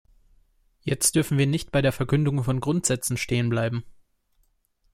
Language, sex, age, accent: German, male, 19-29, Deutschland Deutsch